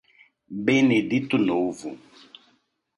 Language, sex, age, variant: Portuguese, male, 30-39, Portuguese (Brasil)